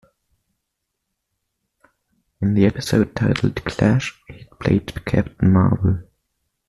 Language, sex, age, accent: English, male, 19-29, United States English